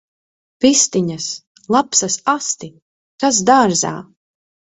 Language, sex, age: Latvian, female, 30-39